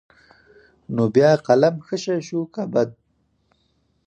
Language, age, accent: Pashto, 19-29, معیاري پښتو